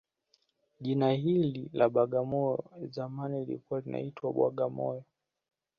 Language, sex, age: Swahili, male, 19-29